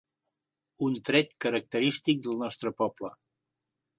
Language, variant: Catalan, Central